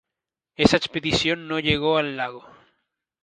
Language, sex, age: Spanish, male, 19-29